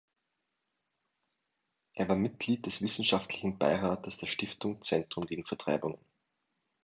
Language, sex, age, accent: German, male, 19-29, Österreichisches Deutsch